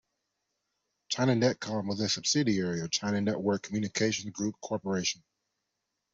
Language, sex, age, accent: English, male, 19-29, United States English